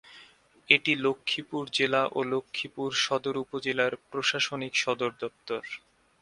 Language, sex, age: Bengali, male, 19-29